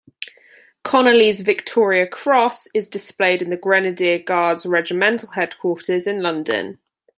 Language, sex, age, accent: English, female, 19-29, England English